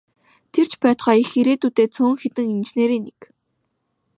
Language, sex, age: Mongolian, female, 19-29